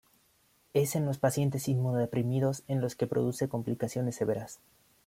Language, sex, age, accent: Spanish, male, 19-29, México